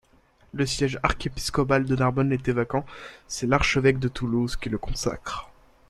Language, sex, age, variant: French, male, under 19, Français de métropole